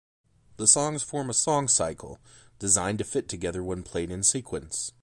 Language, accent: English, United States English